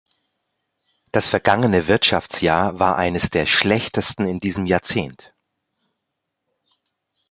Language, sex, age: German, male, 40-49